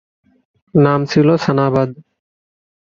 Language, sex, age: Bengali, male, 19-29